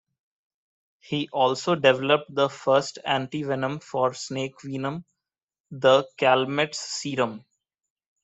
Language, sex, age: English, male, 19-29